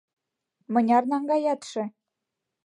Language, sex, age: Mari, female, under 19